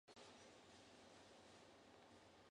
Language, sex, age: Japanese, male, 19-29